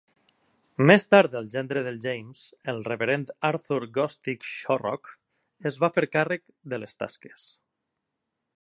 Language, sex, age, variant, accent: Catalan, male, 30-39, Valencià meridional, valencià